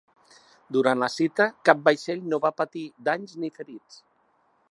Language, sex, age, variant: Catalan, male, 60-69, Central